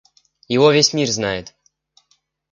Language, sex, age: Russian, male, 19-29